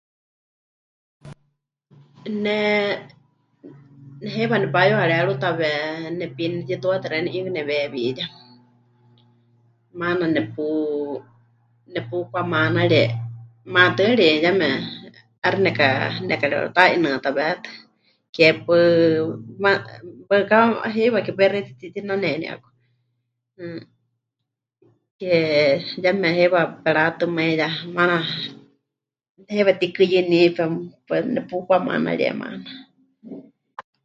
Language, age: Huichol, 30-39